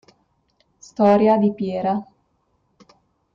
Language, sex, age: Italian, female, 19-29